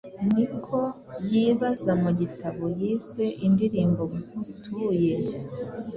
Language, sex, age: Kinyarwanda, female, 40-49